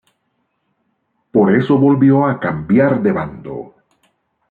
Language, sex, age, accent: Spanish, male, 50-59, América central